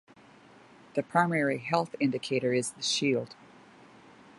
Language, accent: English, United States English